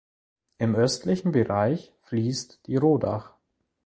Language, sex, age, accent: German, male, under 19, Deutschland Deutsch